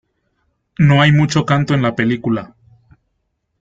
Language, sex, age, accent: Spanish, male, 19-29, México